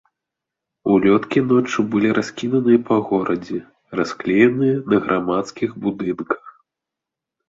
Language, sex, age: Belarusian, male, 30-39